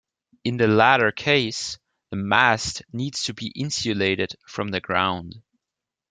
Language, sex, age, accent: English, male, 19-29, United States English